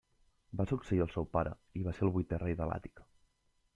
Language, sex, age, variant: Catalan, male, 19-29, Central